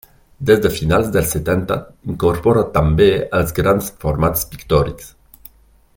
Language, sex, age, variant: Catalan, male, 40-49, Nord-Occidental